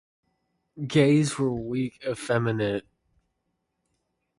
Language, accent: English, United States English